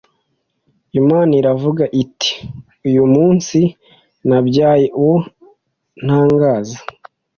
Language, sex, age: Kinyarwanda, male, 19-29